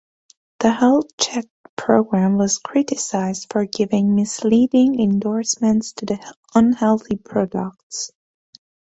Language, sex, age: English, female, 19-29